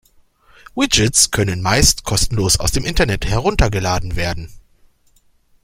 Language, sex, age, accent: German, male, 40-49, Deutschland Deutsch